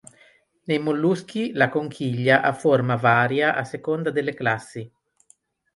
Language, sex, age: Italian, male, 40-49